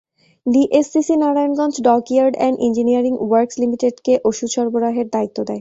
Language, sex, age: Bengali, female, 19-29